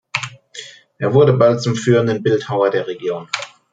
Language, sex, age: German, male, 30-39